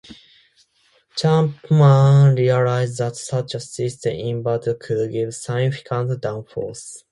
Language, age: English, 19-29